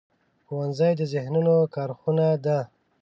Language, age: Pashto, 30-39